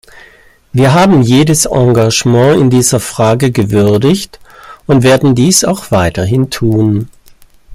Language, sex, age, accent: German, male, 50-59, Deutschland Deutsch